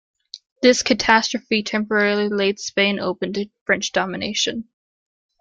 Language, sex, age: English, female, 30-39